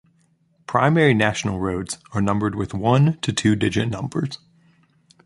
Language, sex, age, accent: English, male, 19-29, United States English